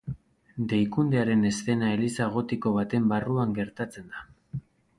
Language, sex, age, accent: Basque, male, 30-39, Mendebalekoa (Araba, Bizkaia, Gipuzkoako mendebaleko herri batzuk)